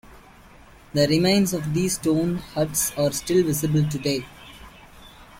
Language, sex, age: English, male, under 19